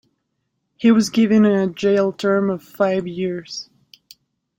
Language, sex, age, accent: English, female, 19-29, United States English